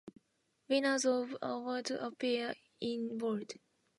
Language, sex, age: English, female, 19-29